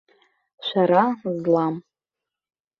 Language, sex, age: Abkhazian, female, 19-29